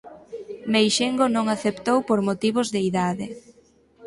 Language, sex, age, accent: Galician, female, 19-29, Normativo (estándar)